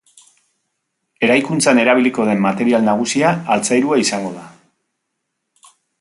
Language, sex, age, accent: Basque, male, 50-59, Mendebalekoa (Araba, Bizkaia, Gipuzkoako mendebaleko herri batzuk)